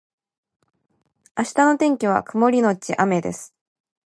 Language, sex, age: Japanese, female, 19-29